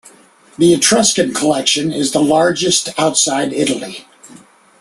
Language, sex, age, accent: English, male, 50-59, United States English